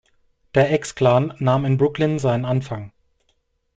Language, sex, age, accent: German, male, 30-39, Deutschland Deutsch